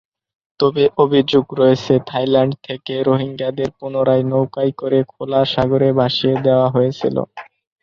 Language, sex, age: Bengali, male, 19-29